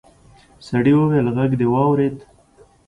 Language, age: Pashto, 30-39